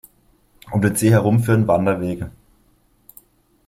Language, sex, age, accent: German, male, 19-29, Deutschland Deutsch